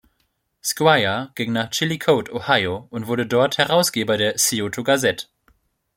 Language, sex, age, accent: German, male, 19-29, Deutschland Deutsch